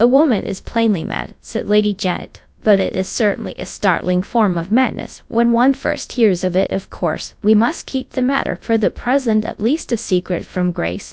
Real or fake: fake